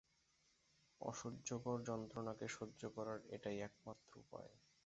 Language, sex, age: Bengali, male, 19-29